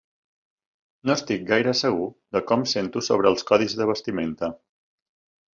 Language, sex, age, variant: Catalan, male, 40-49, Central